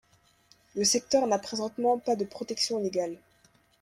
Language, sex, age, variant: French, female, under 19, Français de métropole